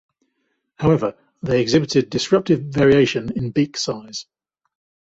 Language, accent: English, England English